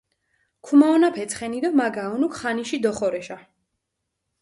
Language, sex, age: Mingrelian, female, 19-29